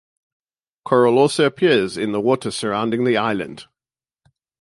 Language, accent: English, Southern African (South Africa, Zimbabwe, Namibia)